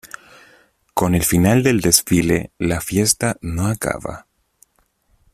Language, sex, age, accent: Spanish, male, 19-29, Chileno: Chile, Cuyo